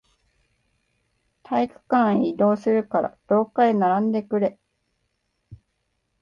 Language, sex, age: Japanese, female, 19-29